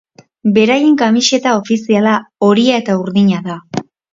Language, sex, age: Basque, female, 19-29